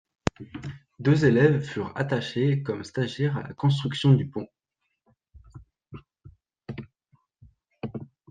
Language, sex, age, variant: French, male, 19-29, Français de métropole